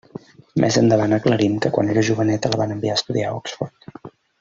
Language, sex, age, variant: Catalan, male, 30-39, Central